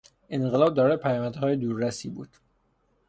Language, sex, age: Persian, male, 19-29